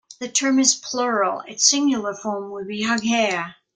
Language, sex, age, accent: English, female, 70-79, United States English